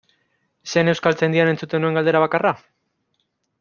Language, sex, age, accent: Basque, male, 19-29, Mendebalekoa (Araba, Bizkaia, Gipuzkoako mendebaleko herri batzuk)